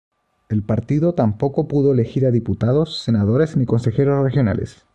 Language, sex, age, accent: Spanish, male, 19-29, Chileno: Chile, Cuyo